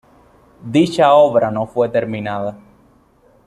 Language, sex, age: Spanish, male, 19-29